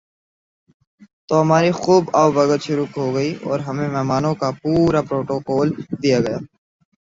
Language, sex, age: Urdu, male, 19-29